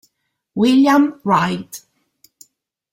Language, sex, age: Italian, female, 30-39